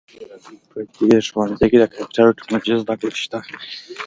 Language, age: Pashto, under 19